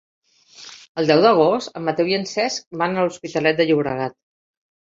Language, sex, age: Catalan, female, 60-69